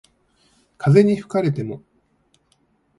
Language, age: Japanese, 50-59